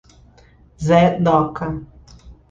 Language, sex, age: Portuguese, female, 30-39